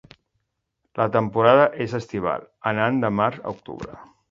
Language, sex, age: Catalan, male, 50-59